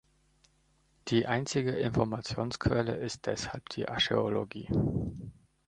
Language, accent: German, Polnisch Deutsch